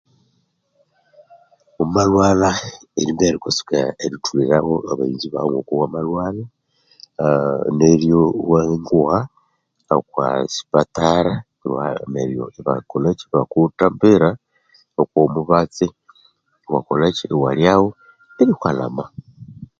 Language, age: Konzo, 50-59